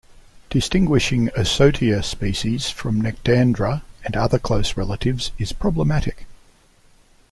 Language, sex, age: English, male, 60-69